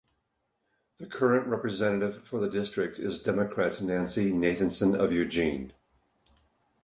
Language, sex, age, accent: English, male, 60-69, United States English